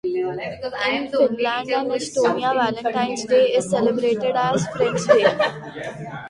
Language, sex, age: English, female, under 19